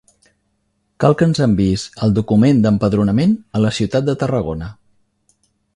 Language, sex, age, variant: Catalan, male, 50-59, Central